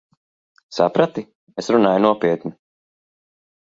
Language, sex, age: Latvian, male, 30-39